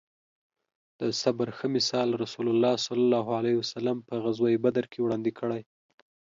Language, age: Pashto, 19-29